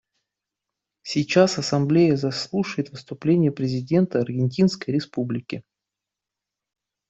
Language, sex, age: Russian, male, 30-39